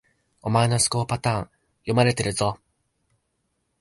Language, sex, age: Japanese, male, 19-29